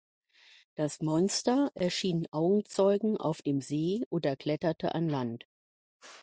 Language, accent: German, Deutschland Deutsch